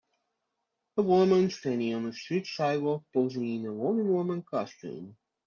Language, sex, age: English, male, 19-29